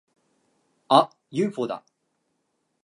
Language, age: Japanese, 30-39